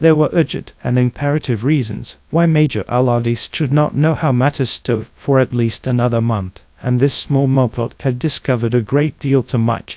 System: TTS, GradTTS